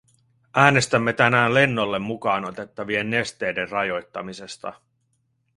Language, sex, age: Finnish, male, 30-39